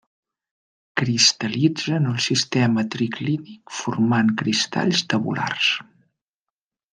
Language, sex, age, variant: Catalan, male, 40-49, Central